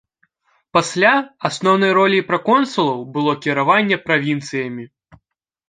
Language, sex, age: Belarusian, male, under 19